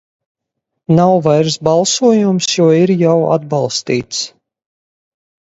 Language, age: Latvian, 40-49